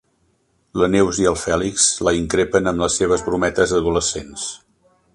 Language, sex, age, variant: Catalan, male, 60-69, Central